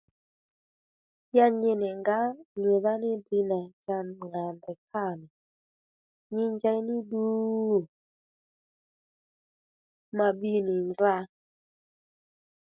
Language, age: Lendu, 19-29